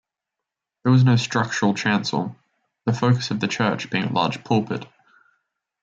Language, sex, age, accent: English, male, under 19, Australian English